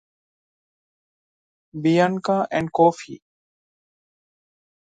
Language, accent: English, India and South Asia (India, Pakistan, Sri Lanka)